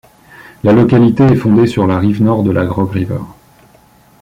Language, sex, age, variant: French, male, 30-39, Français de métropole